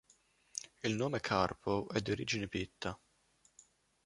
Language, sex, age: Italian, male, 19-29